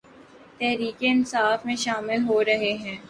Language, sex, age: Urdu, female, 19-29